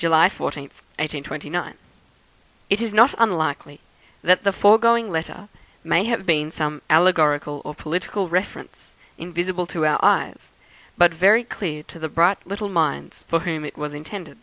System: none